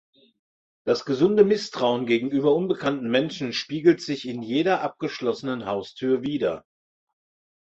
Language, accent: German, Deutschland Deutsch